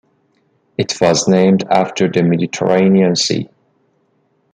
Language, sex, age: English, male, 30-39